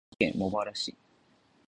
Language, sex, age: Japanese, male, 19-29